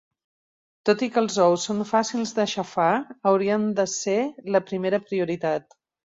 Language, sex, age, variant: Catalan, female, 50-59, Central